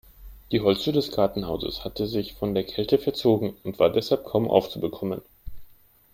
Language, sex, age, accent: German, male, under 19, Deutschland Deutsch